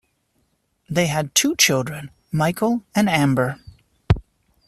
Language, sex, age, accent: English, male, 30-39, United States English